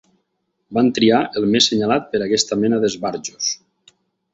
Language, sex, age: Catalan, male, 40-49